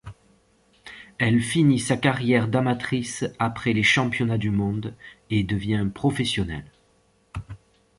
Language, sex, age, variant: French, male, 30-39, Français de métropole